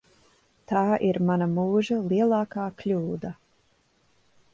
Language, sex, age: Latvian, female, 30-39